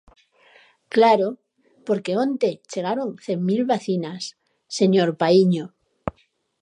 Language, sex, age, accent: Galician, female, 40-49, Oriental (común en zona oriental)